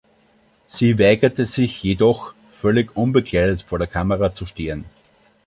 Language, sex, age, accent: German, male, 30-39, Österreichisches Deutsch